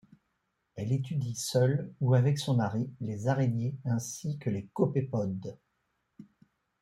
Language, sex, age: French, male, 40-49